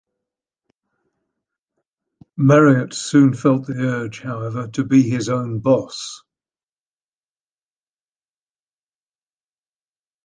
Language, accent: English, England English